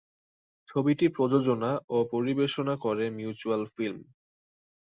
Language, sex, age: Bengali, male, 19-29